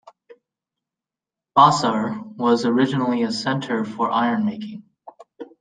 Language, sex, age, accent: English, male, 30-39, United States English